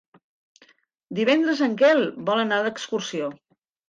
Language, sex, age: Catalan, female, 50-59